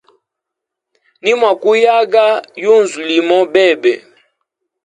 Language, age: Hemba, 19-29